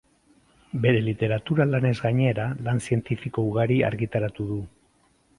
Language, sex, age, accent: Basque, male, 50-59, Mendebalekoa (Araba, Bizkaia, Gipuzkoako mendebaleko herri batzuk)